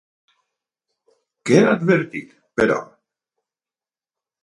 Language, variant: Catalan, Valencià meridional